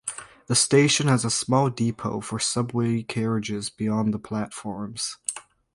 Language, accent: English, Canadian English